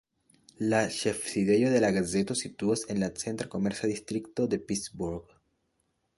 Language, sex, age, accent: Esperanto, male, 19-29, Internacia